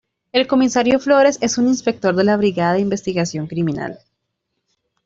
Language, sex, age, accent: Spanish, female, 19-29, Andino-Pacífico: Colombia, Perú, Ecuador, oeste de Bolivia y Venezuela andina